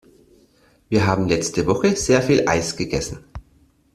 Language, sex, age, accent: German, male, 30-39, Deutschland Deutsch